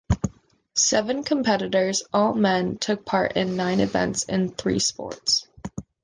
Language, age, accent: English, 19-29, United States English